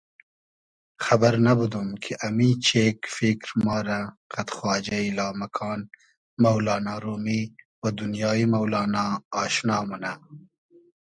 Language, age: Hazaragi, 30-39